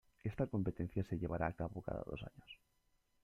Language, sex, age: Spanish, male, 19-29